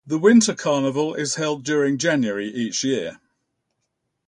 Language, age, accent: English, 70-79, England English